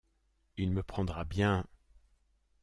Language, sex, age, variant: French, male, 60-69, Français de métropole